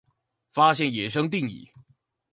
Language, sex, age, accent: Chinese, male, 19-29, 出生地：臺北市